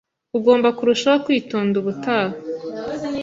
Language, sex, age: Kinyarwanda, female, 19-29